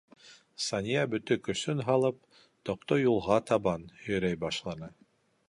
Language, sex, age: Bashkir, male, 40-49